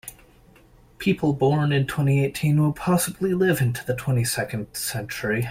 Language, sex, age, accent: English, male, 19-29, United States English